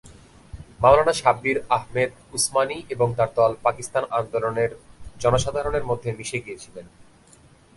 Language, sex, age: Bengali, male, 19-29